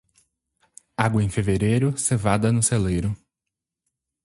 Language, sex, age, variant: Portuguese, male, 30-39, Portuguese (Brasil)